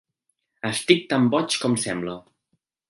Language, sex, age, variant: Catalan, male, 19-29, Central